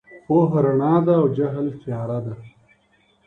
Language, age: Pashto, 30-39